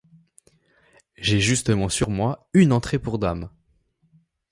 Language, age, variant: French, under 19, Français de métropole